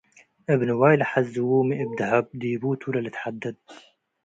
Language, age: Tigre, 19-29